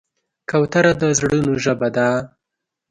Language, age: Pashto, 19-29